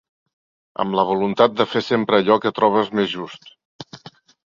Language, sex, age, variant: Catalan, male, 60-69, Central